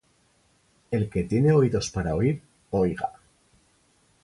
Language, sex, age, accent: Spanish, male, 30-39, España: Centro-Sur peninsular (Madrid, Toledo, Castilla-La Mancha)